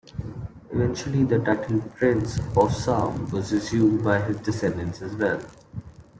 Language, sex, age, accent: English, male, 19-29, India and South Asia (India, Pakistan, Sri Lanka)